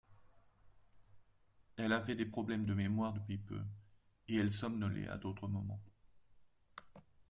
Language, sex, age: French, male, 40-49